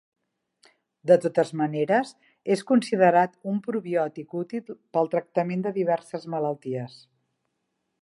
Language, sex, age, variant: Catalan, female, 50-59, Central